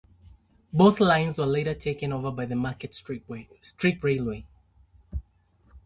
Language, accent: English, United States English